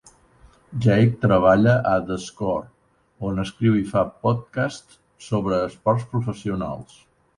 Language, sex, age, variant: Catalan, male, 60-69, Central